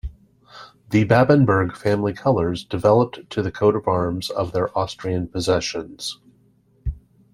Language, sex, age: English, male, 40-49